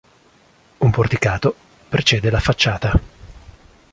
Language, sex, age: Italian, male, 19-29